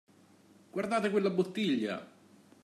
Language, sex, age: Italian, male, 40-49